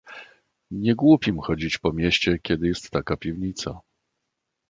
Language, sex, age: Polish, male, 50-59